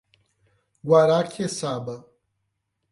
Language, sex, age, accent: Portuguese, male, 19-29, Paulista